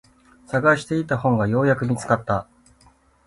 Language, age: Japanese, 40-49